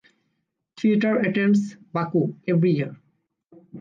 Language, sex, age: English, male, 19-29